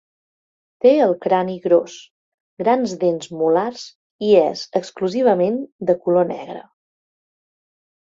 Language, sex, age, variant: Catalan, female, 19-29, Central